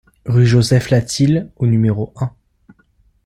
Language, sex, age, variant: French, male, 19-29, Français de métropole